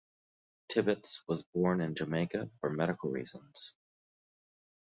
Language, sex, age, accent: English, male, 30-39, United States English